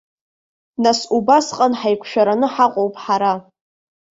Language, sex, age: Abkhazian, female, 19-29